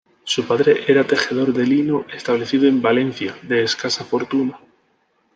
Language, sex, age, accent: Spanish, male, 30-39, España: Sur peninsular (Andalucia, Extremadura, Murcia)